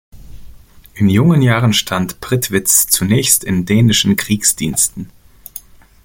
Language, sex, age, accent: German, male, 30-39, Deutschland Deutsch